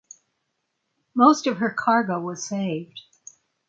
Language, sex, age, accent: English, female, 80-89, United States English